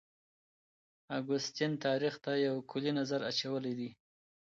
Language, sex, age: Pashto, male, 30-39